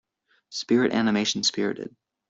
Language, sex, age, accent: English, male, under 19, United States English